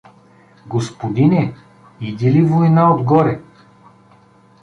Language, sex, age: Bulgarian, male, 40-49